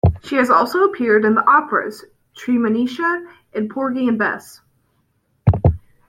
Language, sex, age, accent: English, female, under 19, United States English